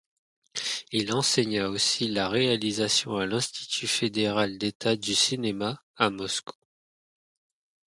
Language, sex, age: French, male, 19-29